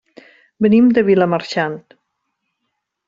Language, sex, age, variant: Catalan, female, 50-59, Central